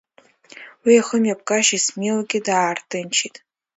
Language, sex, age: Abkhazian, female, under 19